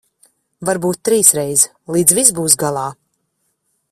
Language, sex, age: Latvian, female, 30-39